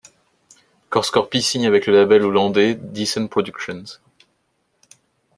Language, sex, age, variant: French, male, 30-39, Français de métropole